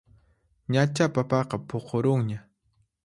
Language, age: Puno Quechua, 30-39